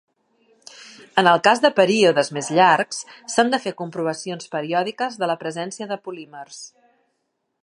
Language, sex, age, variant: Catalan, female, 40-49, Central